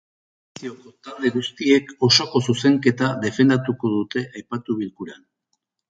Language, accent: Basque, Mendebalekoa (Araba, Bizkaia, Gipuzkoako mendebaleko herri batzuk)